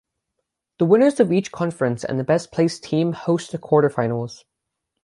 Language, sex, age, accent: English, male, under 19, United States English; England English